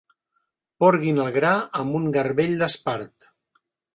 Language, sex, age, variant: Catalan, male, 50-59, Central